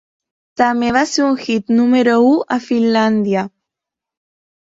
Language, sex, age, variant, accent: Catalan, female, 19-29, Septentrional, septentrional